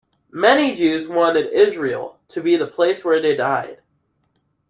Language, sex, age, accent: English, male, under 19, United States English